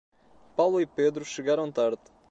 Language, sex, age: Portuguese, male, 19-29